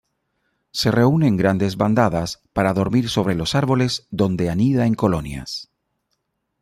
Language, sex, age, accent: Spanish, male, 50-59, América central